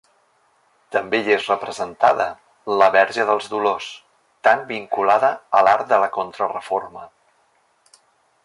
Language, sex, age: Catalan, male, 50-59